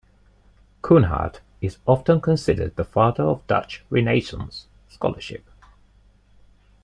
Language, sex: English, male